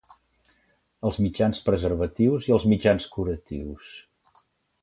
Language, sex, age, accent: Catalan, male, 60-69, Oriental